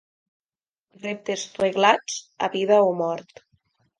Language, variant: Catalan, Nord-Occidental